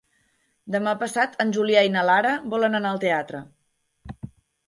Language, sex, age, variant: Catalan, female, 19-29, Central